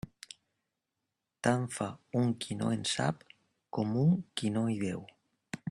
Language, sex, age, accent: Catalan, male, 40-49, valencià